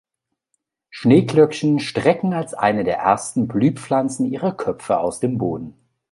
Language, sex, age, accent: German, male, 40-49, Deutschland Deutsch